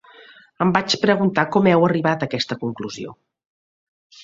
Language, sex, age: Catalan, female, 50-59